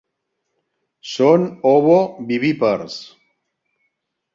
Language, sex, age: Catalan, male, 60-69